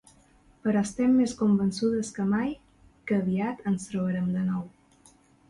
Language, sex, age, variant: Catalan, female, 30-39, Balear